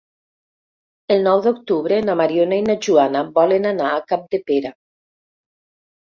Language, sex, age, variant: Catalan, female, 60-69, Septentrional